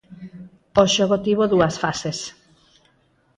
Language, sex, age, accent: Galician, female, 40-49, Normativo (estándar)